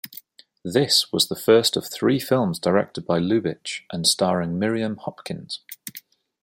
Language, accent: English, England English